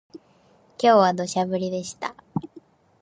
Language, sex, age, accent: Japanese, female, 19-29, 標準語